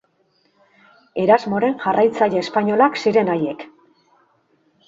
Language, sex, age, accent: Basque, female, 40-49, Mendebalekoa (Araba, Bizkaia, Gipuzkoako mendebaleko herri batzuk)